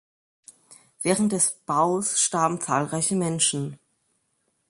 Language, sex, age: German, male, under 19